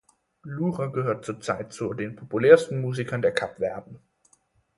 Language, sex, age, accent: German, male, 19-29, Deutschland Deutsch